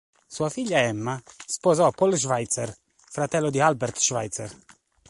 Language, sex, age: Italian, male, 30-39